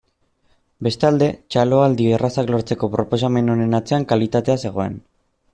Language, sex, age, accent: Basque, male, 19-29, Erdialdekoa edo Nafarra (Gipuzkoa, Nafarroa)